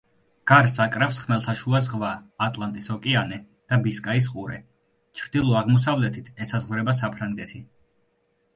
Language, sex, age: Georgian, male, 19-29